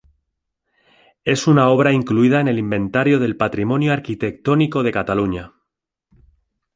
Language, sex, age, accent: Spanish, male, 40-49, España: Centro-Sur peninsular (Madrid, Toledo, Castilla-La Mancha)